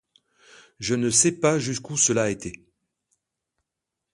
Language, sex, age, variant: French, male, 50-59, Français de métropole